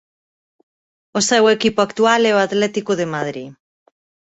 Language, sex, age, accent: Galician, female, 30-39, Atlántico (seseo e gheada)